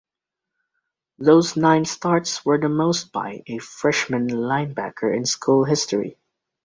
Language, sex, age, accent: English, male, under 19, England English